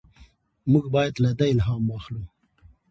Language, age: Pashto, 30-39